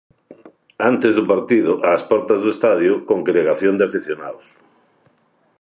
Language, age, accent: Galician, 60-69, Normativo (estándar)